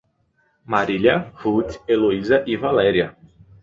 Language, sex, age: Portuguese, male, 19-29